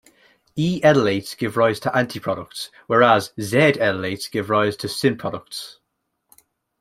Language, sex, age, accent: English, male, 19-29, Irish English